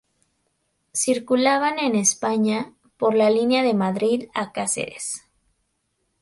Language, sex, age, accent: Spanish, female, 19-29, México